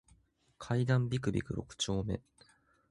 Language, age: Japanese, 19-29